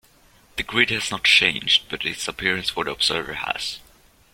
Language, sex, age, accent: English, male, 19-29, United States English